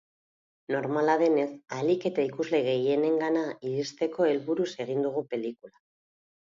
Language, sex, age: Basque, female, 40-49